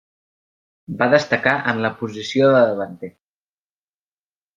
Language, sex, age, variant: Catalan, male, under 19, Central